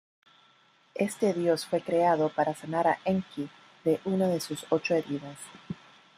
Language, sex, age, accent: Spanish, female, 30-39, América central